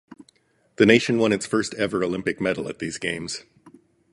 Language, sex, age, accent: English, male, 50-59, United States English